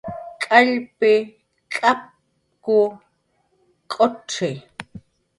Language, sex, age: Jaqaru, female, 40-49